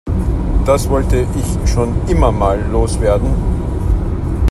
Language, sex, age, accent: German, male, 40-49, Österreichisches Deutsch